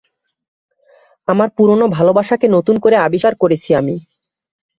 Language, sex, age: Bengali, male, 19-29